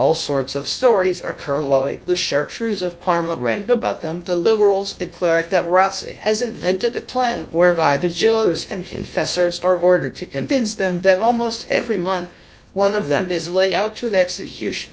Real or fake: fake